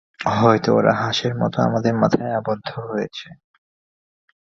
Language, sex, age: Bengali, male, 19-29